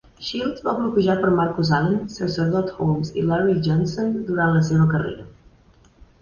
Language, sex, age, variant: Catalan, female, 19-29, Central